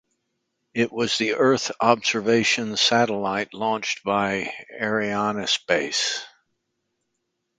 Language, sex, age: English, male, 60-69